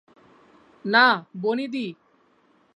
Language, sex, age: Bengali, male, under 19